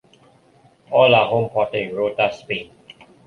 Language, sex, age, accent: English, male, 30-39, Malaysian English